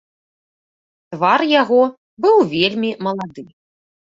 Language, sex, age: Belarusian, female, 30-39